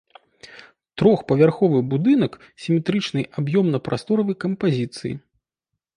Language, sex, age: Belarusian, male, 30-39